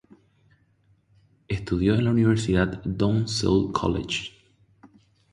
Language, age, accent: Spanish, 30-39, Rioplatense: Argentina, Uruguay, este de Bolivia, Paraguay